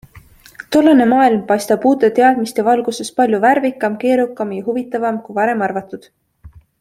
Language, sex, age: Estonian, female, 19-29